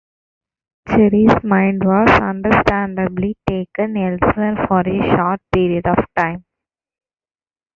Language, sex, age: English, female, 19-29